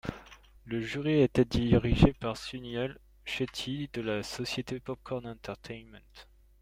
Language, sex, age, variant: French, male, 19-29, Français de métropole